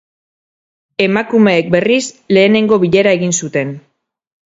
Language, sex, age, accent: Basque, female, 40-49, Mendebalekoa (Araba, Bizkaia, Gipuzkoako mendebaleko herri batzuk)